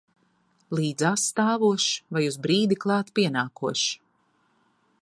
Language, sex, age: Latvian, female, 30-39